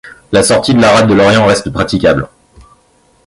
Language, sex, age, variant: French, male, 30-39, Français de métropole